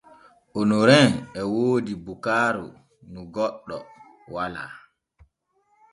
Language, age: Borgu Fulfulde, 30-39